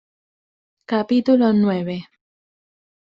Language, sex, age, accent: Spanish, female, under 19, España: Sur peninsular (Andalucia, Extremadura, Murcia)